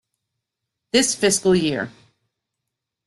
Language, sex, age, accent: English, female, 40-49, United States English